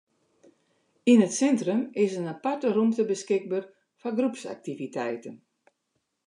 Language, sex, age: Western Frisian, female, 60-69